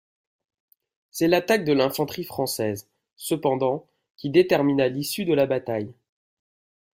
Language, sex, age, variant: French, male, 19-29, Français de métropole